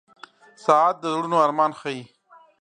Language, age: Pashto, 40-49